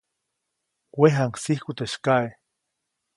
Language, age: Copainalá Zoque, 40-49